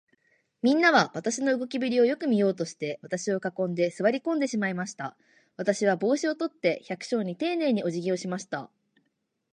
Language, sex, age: Japanese, female, 19-29